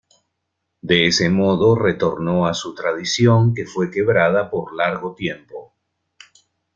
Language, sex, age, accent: Spanish, male, 50-59, Rioplatense: Argentina, Uruguay, este de Bolivia, Paraguay